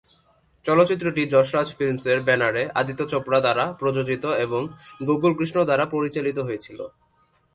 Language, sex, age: Bengali, male, 19-29